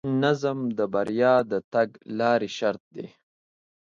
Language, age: Pashto, 19-29